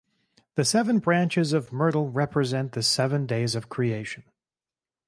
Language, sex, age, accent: English, male, 30-39, Canadian English